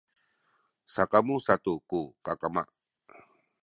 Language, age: Sakizaya, 60-69